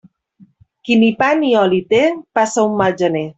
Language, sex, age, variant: Catalan, female, 40-49, Central